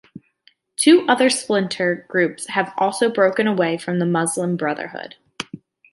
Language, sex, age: English, female, 19-29